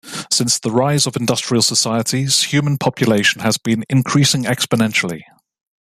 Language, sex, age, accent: English, male, 30-39, England English